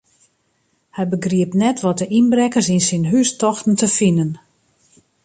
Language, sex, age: Western Frisian, female, 50-59